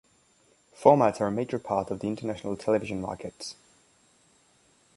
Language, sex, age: English, male, 19-29